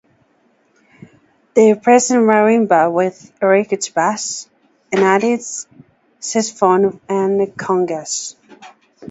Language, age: English, 30-39